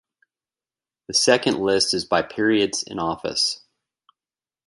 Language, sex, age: English, male, 40-49